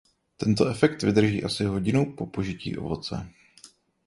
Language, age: Czech, 30-39